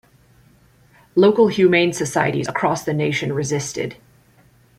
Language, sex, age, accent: English, female, 19-29, United States English